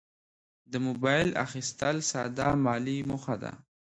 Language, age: Pashto, 19-29